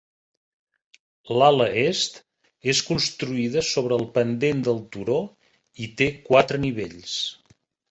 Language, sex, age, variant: Catalan, male, 60-69, Central